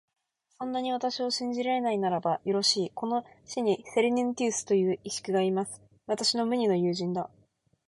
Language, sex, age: Japanese, female, 19-29